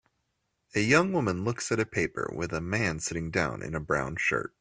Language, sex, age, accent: English, male, 19-29, United States English